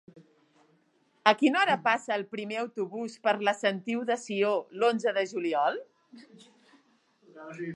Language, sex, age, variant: Catalan, female, 40-49, Central